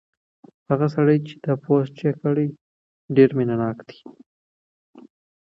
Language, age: Pashto, 19-29